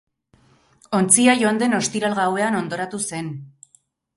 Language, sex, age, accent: Basque, female, 40-49, Erdialdekoa edo Nafarra (Gipuzkoa, Nafarroa)